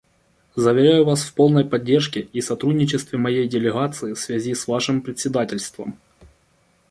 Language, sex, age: Russian, male, 30-39